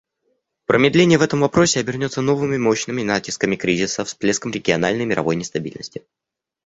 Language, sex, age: Russian, male, under 19